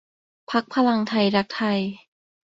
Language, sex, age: Thai, female, under 19